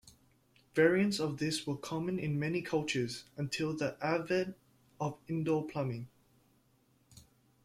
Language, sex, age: English, male, 19-29